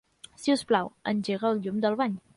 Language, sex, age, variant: Catalan, female, 19-29, Central